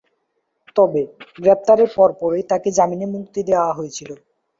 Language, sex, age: Bengali, male, under 19